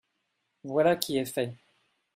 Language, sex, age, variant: French, male, 40-49, Français de métropole